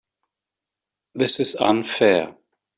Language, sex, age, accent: English, male, 50-59, United States English